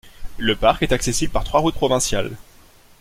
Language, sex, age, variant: French, male, 19-29, Français de métropole